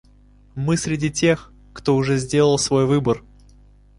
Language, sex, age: Russian, male, 19-29